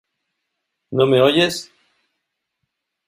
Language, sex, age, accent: Spanish, male, 50-59, México